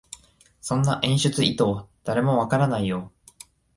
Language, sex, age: Japanese, male, 19-29